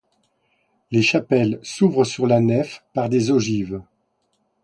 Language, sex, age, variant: French, male, 50-59, Français de métropole